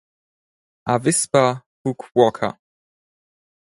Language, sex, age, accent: German, male, under 19, Deutschland Deutsch